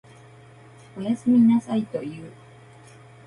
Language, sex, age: Japanese, female, 19-29